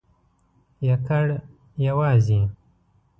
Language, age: Pashto, 19-29